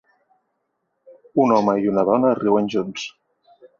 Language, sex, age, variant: Catalan, male, 30-39, Central